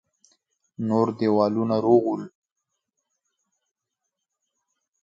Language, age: Pashto, 19-29